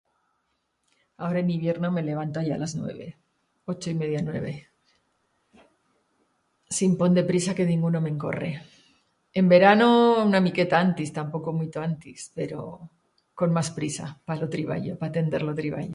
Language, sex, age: Aragonese, female, 50-59